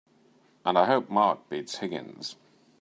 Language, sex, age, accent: English, male, 40-49, England English